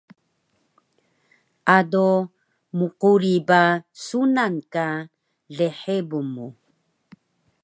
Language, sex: Taroko, female